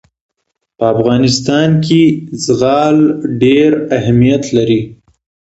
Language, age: Pashto, 19-29